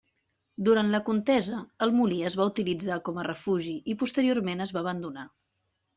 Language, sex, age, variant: Catalan, female, 40-49, Central